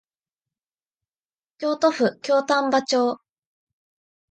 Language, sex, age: Japanese, female, 19-29